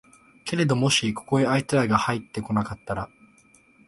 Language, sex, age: Japanese, male, 19-29